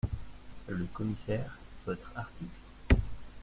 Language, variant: French, Français de métropole